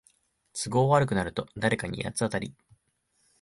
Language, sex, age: Japanese, male, 19-29